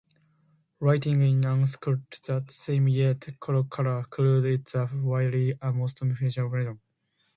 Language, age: English, 19-29